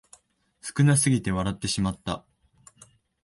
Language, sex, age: Japanese, male, 19-29